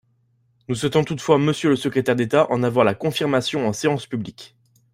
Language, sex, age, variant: French, male, 19-29, Français de métropole